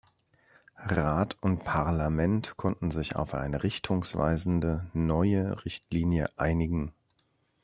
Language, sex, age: German, male, 30-39